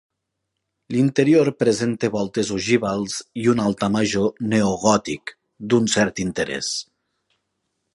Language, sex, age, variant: Catalan, male, 30-39, Nord-Occidental